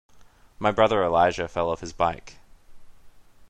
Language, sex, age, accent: English, male, 30-39, Australian English